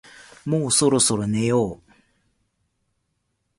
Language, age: Japanese, 50-59